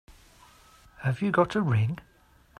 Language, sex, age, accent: English, male, 40-49, England English